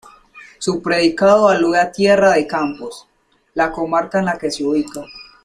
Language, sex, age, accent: Spanish, male, under 19, Andino-Pacífico: Colombia, Perú, Ecuador, oeste de Bolivia y Venezuela andina